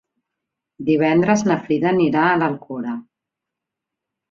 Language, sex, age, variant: Catalan, female, 40-49, Central